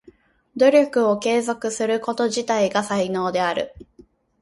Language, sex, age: Japanese, female, 19-29